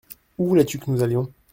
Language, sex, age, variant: French, male, 19-29, Français de métropole